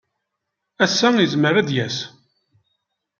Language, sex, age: Kabyle, male, 30-39